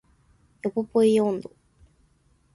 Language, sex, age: Japanese, female, 19-29